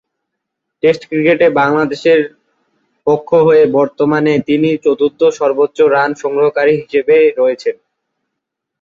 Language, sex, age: Bengali, male, 19-29